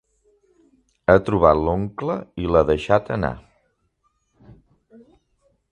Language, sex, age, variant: Catalan, male, 40-49, Central